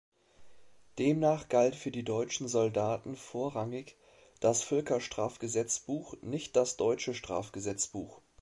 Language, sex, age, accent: German, male, 40-49, Deutschland Deutsch